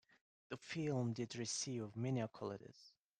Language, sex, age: English, male, 19-29